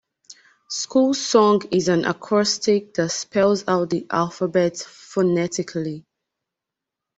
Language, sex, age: English, female, 19-29